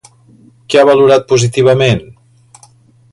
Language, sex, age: Catalan, male, 50-59